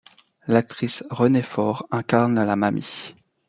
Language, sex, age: French, male, 30-39